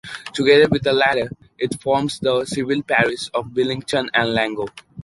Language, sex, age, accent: English, male, 19-29, India and South Asia (India, Pakistan, Sri Lanka)